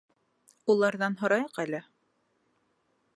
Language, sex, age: Bashkir, female, 19-29